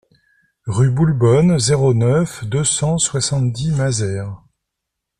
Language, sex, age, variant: French, male, 50-59, Français de métropole